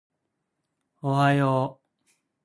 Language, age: Japanese, 19-29